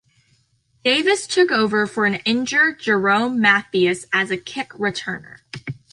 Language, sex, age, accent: English, female, under 19, United States English